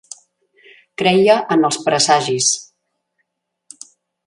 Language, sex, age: Catalan, female, 60-69